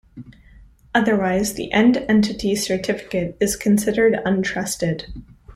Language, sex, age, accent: English, female, 19-29, United States English